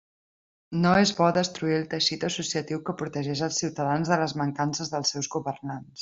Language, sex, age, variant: Catalan, female, 30-39, Central